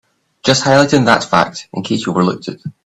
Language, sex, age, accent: English, male, 19-29, Scottish English